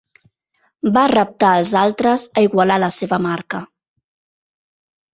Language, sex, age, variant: Catalan, female, 40-49, Central